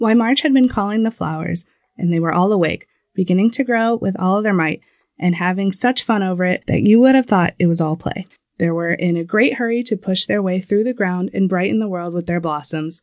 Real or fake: real